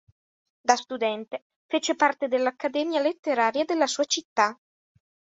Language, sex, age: Italian, male, under 19